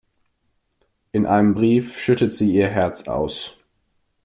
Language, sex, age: German, male, under 19